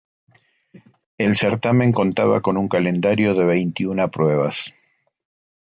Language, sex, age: Spanish, male, 50-59